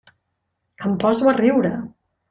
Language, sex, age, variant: Catalan, female, 50-59, Central